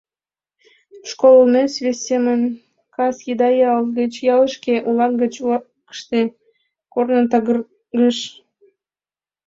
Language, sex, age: Mari, female, 19-29